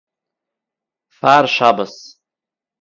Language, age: Yiddish, 30-39